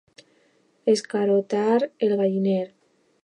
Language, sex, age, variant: Catalan, female, under 19, Alacantí